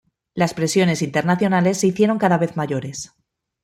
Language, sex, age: Spanish, female, 30-39